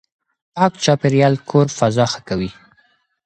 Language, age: Pashto, 19-29